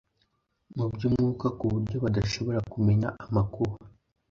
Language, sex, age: Kinyarwanda, male, under 19